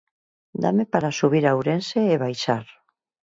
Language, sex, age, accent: Galician, female, 40-49, Normativo (estándar)